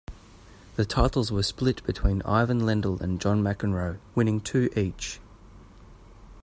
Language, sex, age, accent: English, male, 30-39, Australian English